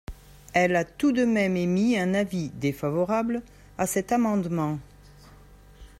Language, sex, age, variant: French, female, 60-69, Français de métropole